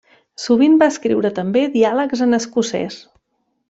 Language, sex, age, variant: Catalan, female, 40-49, Central